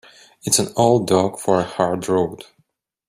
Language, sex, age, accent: English, male, 30-39, United States English